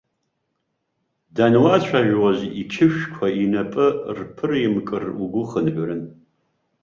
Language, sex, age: Abkhazian, male, 50-59